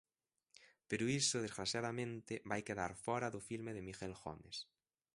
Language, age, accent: Galician, 19-29, Atlántico (seseo e gheada)